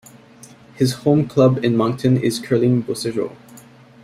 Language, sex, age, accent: English, male, 19-29, Canadian English